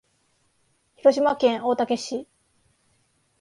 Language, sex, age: Japanese, female, 19-29